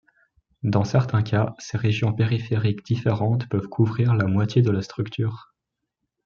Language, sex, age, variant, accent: French, male, 19-29, Français d'Europe, Français de Suisse